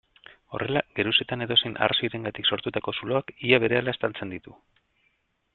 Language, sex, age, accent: Basque, male, 30-39, Mendebalekoa (Araba, Bizkaia, Gipuzkoako mendebaleko herri batzuk)